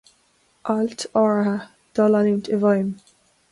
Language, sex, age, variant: Irish, female, 19-29, Gaeilge na Mumhan